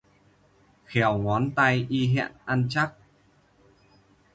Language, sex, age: Vietnamese, male, 19-29